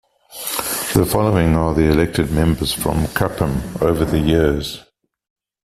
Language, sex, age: English, male, 50-59